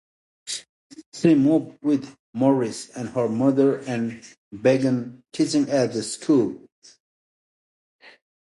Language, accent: English, India and South Asia (India, Pakistan, Sri Lanka)